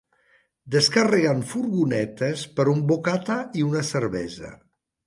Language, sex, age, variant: Catalan, male, 60-69, Septentrional